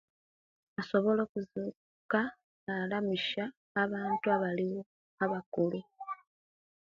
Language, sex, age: Kenyi, female, 19-29